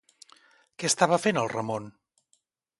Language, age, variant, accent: Catalan, 50-59, Central, central